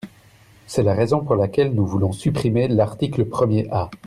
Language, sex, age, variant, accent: French, male, 30-39, Français d'Europe, Français de Belgique